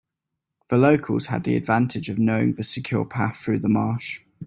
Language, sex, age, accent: English, male, 19-29, England English